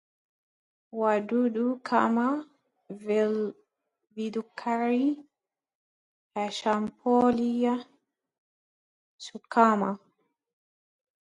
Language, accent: English, England English